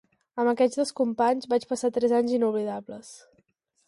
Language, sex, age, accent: Catalan, female, under 19, gironí